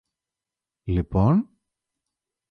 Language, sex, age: Greek, male, 40-49